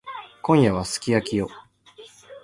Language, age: Japanese, 19-29